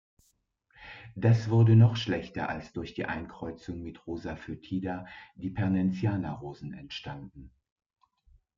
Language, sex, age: German, female, 50-59